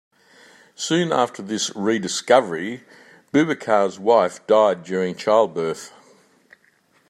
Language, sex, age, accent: English, male, 70-79, Australian English